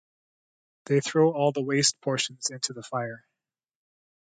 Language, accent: English, United States English